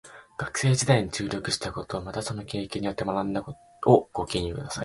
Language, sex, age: Japanese, male, 19-29